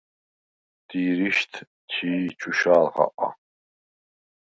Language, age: Svan, 30-39